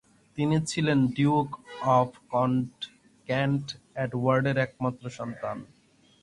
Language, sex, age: Bengali, male, 19-29